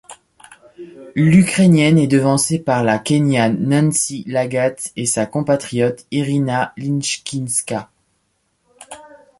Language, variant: French, Français de métropole